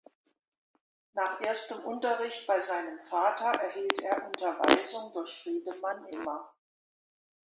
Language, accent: German, Deutschland Deutsch